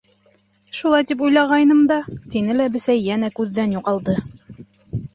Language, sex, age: Bashkir, female, 19-29